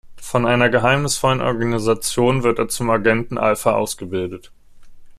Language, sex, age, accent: German, male, 19-29, Deutschland Deutsch